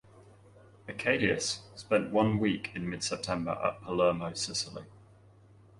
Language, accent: English, England English